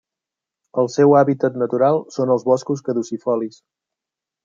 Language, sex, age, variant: Catalan, male, 30-39, Central